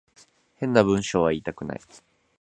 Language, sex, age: Japanese, male, 19-29